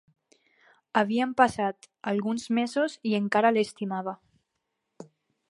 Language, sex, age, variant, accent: Catalan, female, under 19, Alacantí, valencià